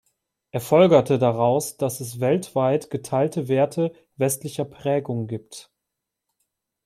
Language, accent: German, Deutschland Deutsch